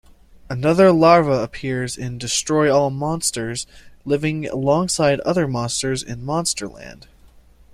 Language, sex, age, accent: English, male, 19-29, United States English